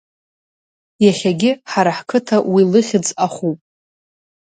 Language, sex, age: Abkhazian, female, under 19